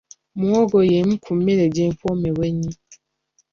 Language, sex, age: Ganda, female, 19-29